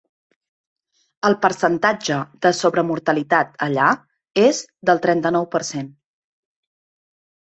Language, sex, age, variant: Catalan, female, 30-39, Central